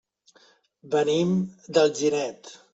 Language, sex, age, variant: Catalan, male, 30-39, Central